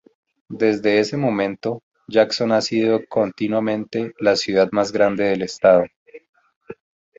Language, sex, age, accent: Spanish, male, 30-39, Andino-Pacífico: Colombia, Perú, Ecuador, oeste de Bolivia y Venezuela andina